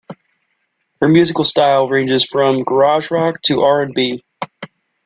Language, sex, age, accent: English, male, 19-29, United States English